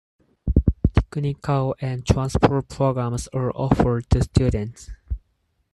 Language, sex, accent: English, male, United States English